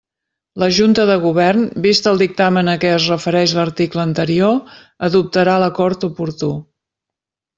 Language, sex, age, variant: Catalan, female, 50-59, Central